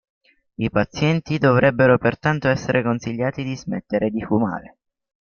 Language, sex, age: Italian, male, under 19